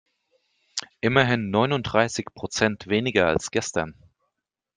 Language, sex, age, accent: German, male, 30-39, Deutschland Deutsch